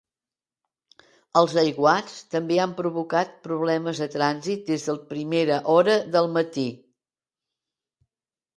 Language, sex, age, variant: Catalan, female, 60-69, Central